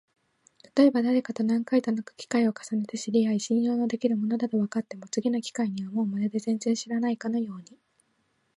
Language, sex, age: Japanese, female, 19-29